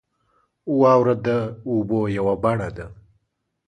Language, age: Pashto, 30-39